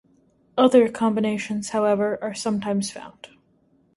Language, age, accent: English, 19-29, United States English